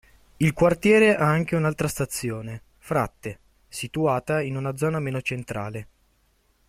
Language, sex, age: Italian, male, 19-29